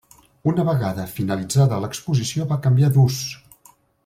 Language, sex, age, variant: Catalan, male, 60-69, Central